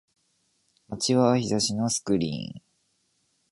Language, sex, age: Japanese, male, 19-29